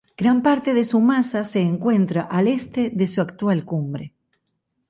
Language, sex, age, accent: Spanish, female, 60-69, Caribe: Cuba, Venezuela, Puerto Rico, República Dominicana, Panamá, Colombia caribeña, México caribeño, Costa del golfo de México